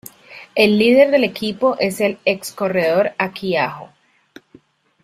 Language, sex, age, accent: Spanish, female, 30-39, Caribe: Cuba, Venezuela, Puerto Rico, República Dominicana, Panamá, Colombia caribeña, México caribeño, Costa del golfo de México